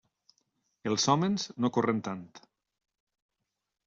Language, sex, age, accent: Catalan, male, 50-59, valencià